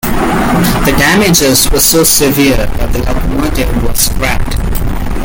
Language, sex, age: English, male, 19-29